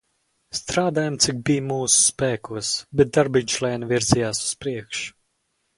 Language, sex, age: Latvian, male, under 19